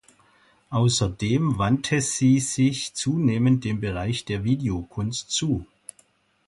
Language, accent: German, Deutschland Deutsch